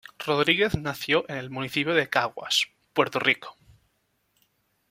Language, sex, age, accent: Spanish, male, 19-29, España: Sur peninsular (Andalucia, Extremadura, Murcia)